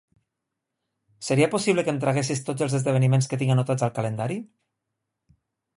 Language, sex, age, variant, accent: Catalan, male, 30-39, Nord-Occidental, nord-occidental